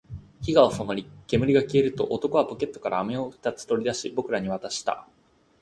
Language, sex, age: Japanese, male, under 19